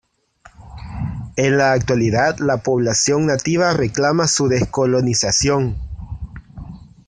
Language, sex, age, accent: Spanish, male, 19-29, América central